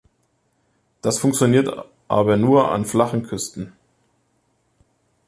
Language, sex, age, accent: German, male, 30-39, Deutschland Deutsch